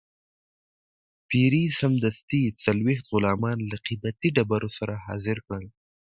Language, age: Pashto, 19-29